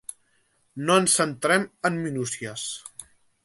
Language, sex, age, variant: Catalan, male, under 19, Central